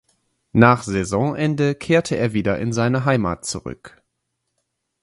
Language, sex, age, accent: German, male, 30-39, Deutschland Deutsch